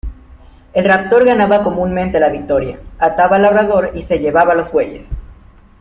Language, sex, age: Spanish, male, under 19